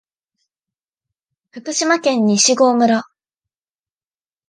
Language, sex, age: Japanese, female, 19-29